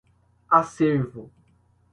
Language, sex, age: Portuguese, male, under 19